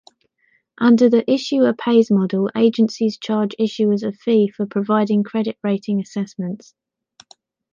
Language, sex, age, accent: English, female, 30-39, England English